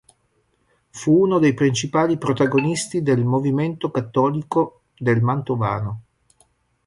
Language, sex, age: Italian, male, 50-59